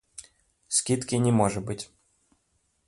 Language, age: Belarusian, 30-39